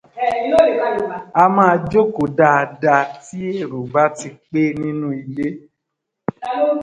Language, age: Yoruba, 30-39